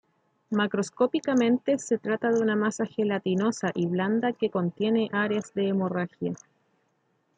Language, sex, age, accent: Spanish, female, 30-39, Chileno: Chile, Cuyo